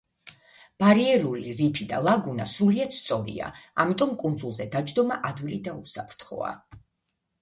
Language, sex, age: Georgian, female, 50-59